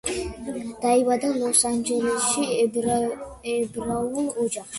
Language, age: Georgian, 30-39